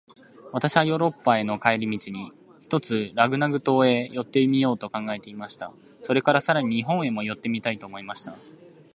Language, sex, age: Japanese, male, 19-29